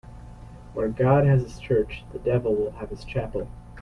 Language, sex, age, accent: English, male, 19-29, United States English